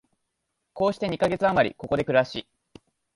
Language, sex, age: Japanese, male, 19-29